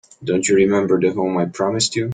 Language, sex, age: English, male, 19-29